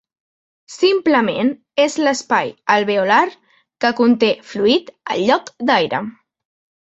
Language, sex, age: Catalan, female, under 19